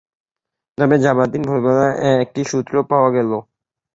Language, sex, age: Bengali, male, 19-29